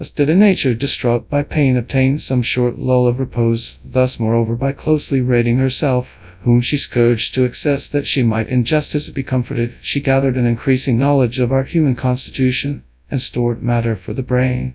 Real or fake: fake